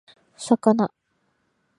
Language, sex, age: Japanese, female, 19-29